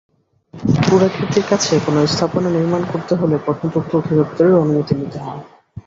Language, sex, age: Bengali, male, 19-29